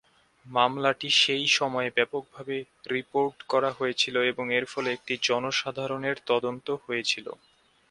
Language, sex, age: Bengali, male, 19-29